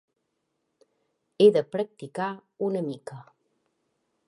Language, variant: Catalan, Central